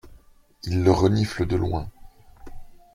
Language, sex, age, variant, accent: French, male, 40-49, Français d'Europe, Français de Belgique